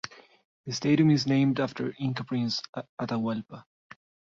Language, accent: English, United States English